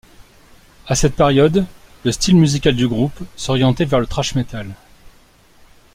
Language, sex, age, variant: French, male, 40-49, Français de métropole